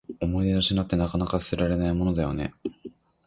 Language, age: Japanese, under 19